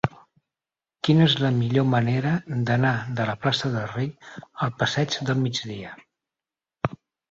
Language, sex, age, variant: Catalan, male, 50-59, Central